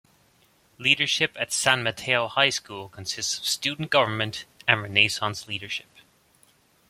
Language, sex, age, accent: English, male, 30-39, Irish English